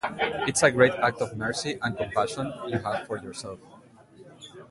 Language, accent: English, United States English